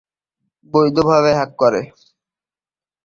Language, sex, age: Bengali, male, 19-29